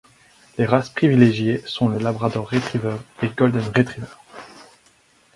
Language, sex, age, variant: French, male, 19-29, Français de métropole